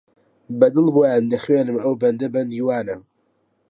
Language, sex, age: Central Kurdish, male, under 19